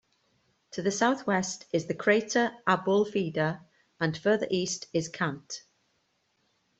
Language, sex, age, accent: English, female, 40-49, Welsh English